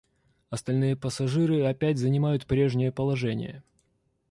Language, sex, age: Russian, male, 30-39